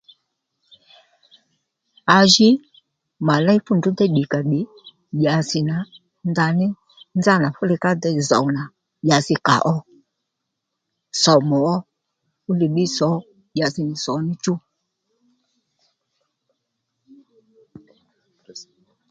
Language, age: Lendu, 40-49